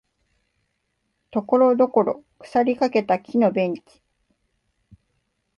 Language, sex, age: Japanese, female, 19-29